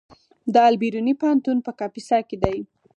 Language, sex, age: Pashto, female, under 19